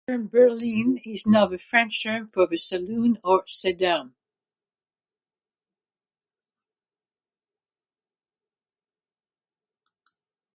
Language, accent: English, United States English